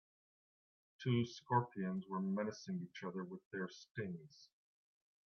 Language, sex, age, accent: English, male, 50-59, Canadian English